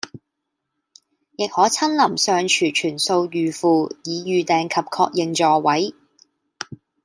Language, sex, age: Cantonese, female, 19-29